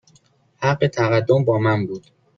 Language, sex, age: Persian, male, 19-29